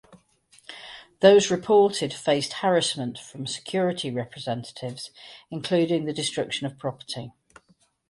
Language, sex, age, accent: English, female, 50-59, England English